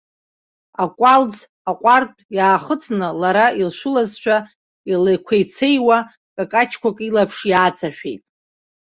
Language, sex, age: Abkhazian, female, 30-39